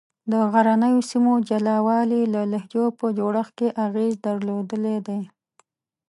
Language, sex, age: Pashto, female, 30-39